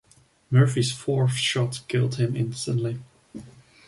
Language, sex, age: English, male, 19-29